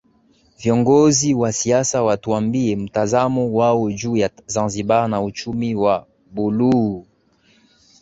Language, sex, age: Swahili, male, 19-29